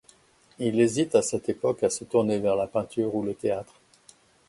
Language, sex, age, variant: French, male, 60-69, Français de métropole